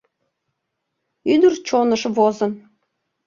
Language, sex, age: Mari, female, 40-49